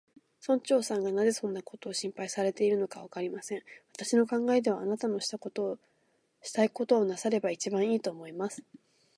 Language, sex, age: Japanese, female, 19-29